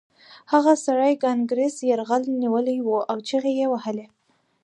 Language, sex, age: Pashto, female, 19-29